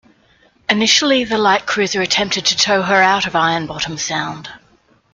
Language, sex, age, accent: English, female, 40-49, Australian English